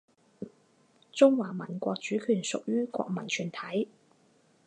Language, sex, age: Chinese, female, 30-39